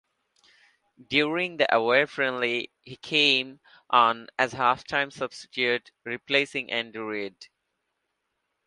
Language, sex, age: English, male, 19-29